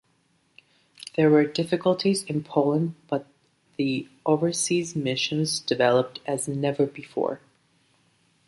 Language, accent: English, United States English